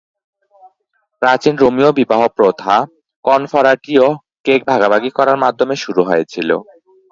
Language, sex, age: Bengali, male, 19-29